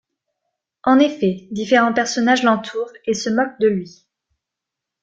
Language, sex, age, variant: French, female, 19-29, Français de métropole